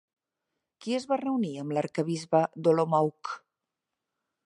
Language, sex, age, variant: Catalan, female, 50-59, Central